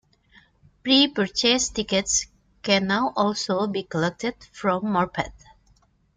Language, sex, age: English, female, 30-39